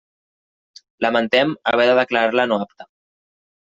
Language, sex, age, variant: Catalan, male, 19-29, Central